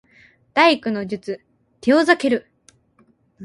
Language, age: Japanese, 19-29